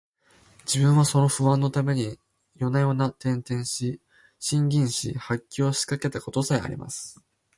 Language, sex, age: Japanese, male, 19-29